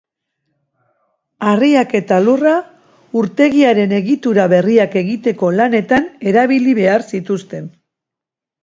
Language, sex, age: Basque, female, 60-69